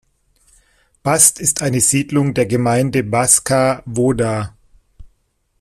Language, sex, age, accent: German, male, 50-59, Deutschland Deutsch